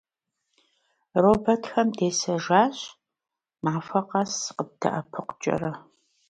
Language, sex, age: Russian, female, 40-49